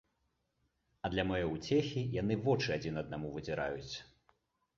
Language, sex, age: Belarusian, male, 30-39